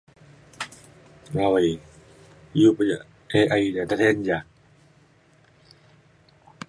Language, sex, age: Mainstream Kenyah, female, 19-29